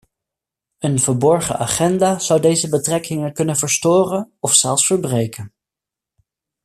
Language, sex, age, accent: Dutch, male, 19-29, Nederlands Nederlands